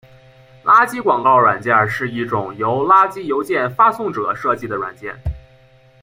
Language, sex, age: Chinese, male, under 19